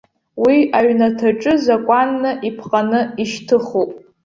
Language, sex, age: Abkhazian, female, under 19